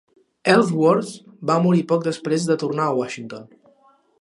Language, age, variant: Catalan, under 19, Central